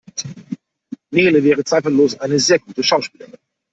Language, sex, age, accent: German, male, 30-39, Deutschland Deutsch